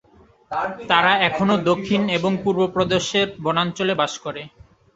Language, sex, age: Bengali, male, 19-29